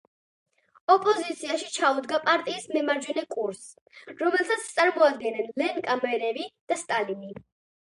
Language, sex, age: Georgian, female, under 19